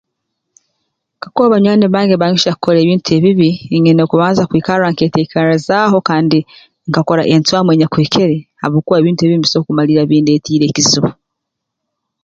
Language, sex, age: Tooro, female, 30-39